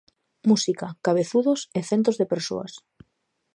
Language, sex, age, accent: Galician, female, 19-29, Normativo (estándar)